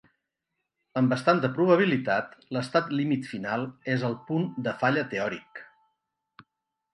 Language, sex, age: Catalan, male, 50-59